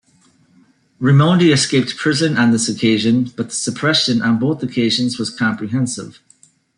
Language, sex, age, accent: English, male, 50-59, United States English